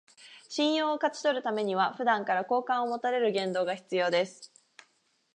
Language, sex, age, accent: Japanese, female, 19-29, 関東